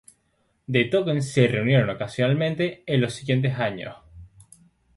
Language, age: Spanish, 19-29